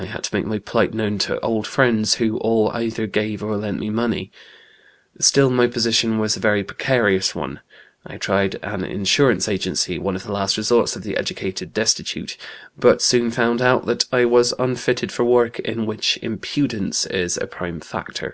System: none